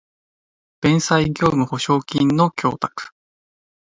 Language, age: Japanese, 19-29